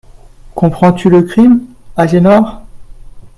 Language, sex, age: French, male, 40-49